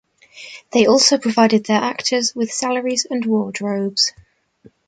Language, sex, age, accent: English, female, 19-29, England English